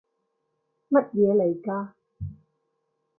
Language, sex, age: Cantonese, female, 19-29